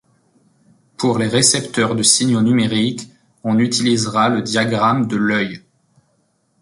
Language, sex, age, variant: French, male, 30-39, Français de métropole